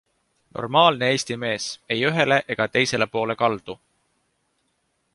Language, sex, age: Estonian, male, 19-29